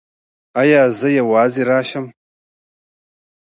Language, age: Pashto, 40-49